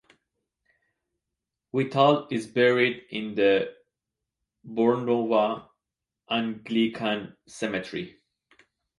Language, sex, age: English, male, 30-39